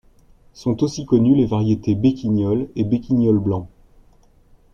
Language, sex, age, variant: French, male, 40-49, Français de métropole